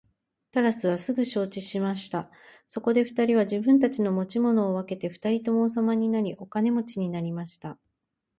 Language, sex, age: Japanese, female, 40-49